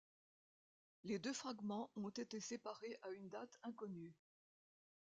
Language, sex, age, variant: French, female, 70-79, Français de métropole